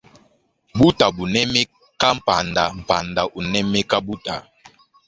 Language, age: Luba-Lulua, 19-29